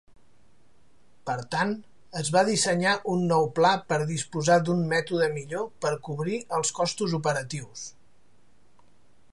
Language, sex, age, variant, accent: Catalan, male, 30-39, Central, Oriental